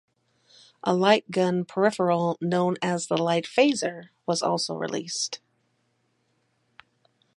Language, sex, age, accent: English, female, 60-69, United States English